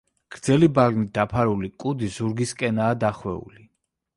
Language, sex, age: Georgian, male, 40-49